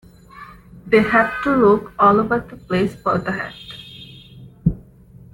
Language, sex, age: English, female, 19-29